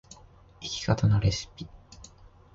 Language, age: Japanese, 19-29